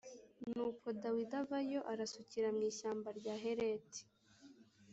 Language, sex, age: Kinyarwanda, female, 19-29